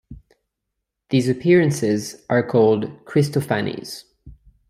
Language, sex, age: English, male, 30-39